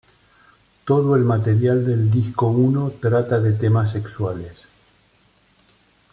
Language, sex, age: Spanish, male, 60-69